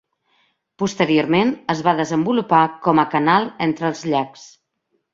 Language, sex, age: Catalan, female, 40-49